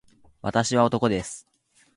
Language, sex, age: Japanese, male, 19-29